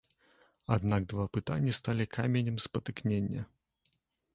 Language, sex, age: Belarusian, male, 30-39